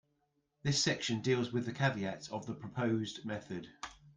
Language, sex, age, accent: English, male, 40-49, England English